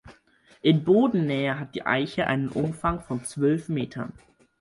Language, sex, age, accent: German, male, under 19, Deutschland Deutsch